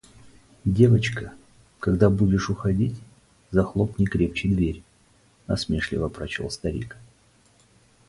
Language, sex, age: Russian, male, 40-49